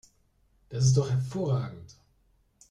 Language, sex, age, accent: German, male, 30-39, Deutschland Deutsch